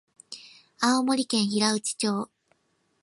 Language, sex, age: Japanese, female, 19-29